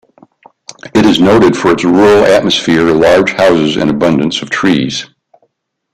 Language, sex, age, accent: English, male, 60-69, United States English